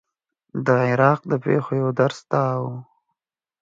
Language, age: Pashto, 19-29